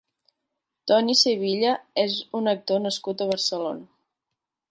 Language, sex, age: Catalan, female, 19-29